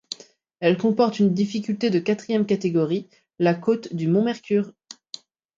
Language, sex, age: French, female, 19-29